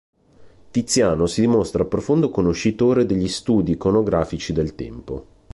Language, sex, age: Italian, male, 30-39